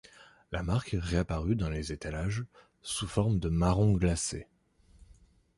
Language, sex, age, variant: French, male, 19-29, Français de métropole